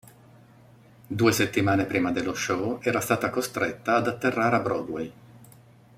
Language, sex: Italian, male